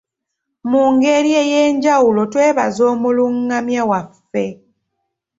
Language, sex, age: Ganda, female, 19-29